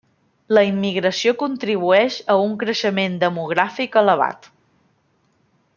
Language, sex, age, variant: Catalan, female, 19-29, Central